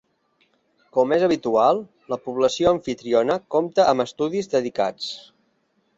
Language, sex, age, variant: Catalan, male, 40-49, Central